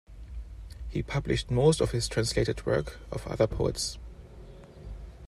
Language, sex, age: English, male, 30-39